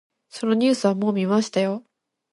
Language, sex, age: Japanese, female, under 19